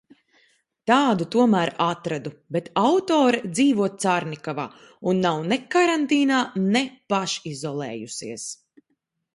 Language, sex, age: Latvian, female, 19-29